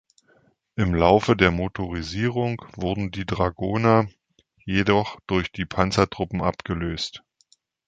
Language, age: German, 40-49